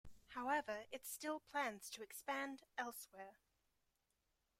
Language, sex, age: English, female, 19-29